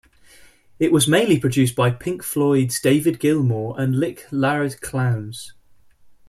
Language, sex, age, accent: English, male, 19-29, England English